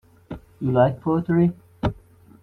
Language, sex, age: English, male, 19-29